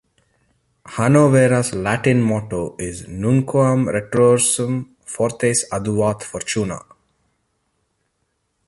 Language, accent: English, India and South Asia (India, Pakistan, Sri Lanka)